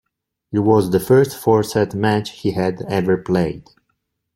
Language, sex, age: English, male, 30-39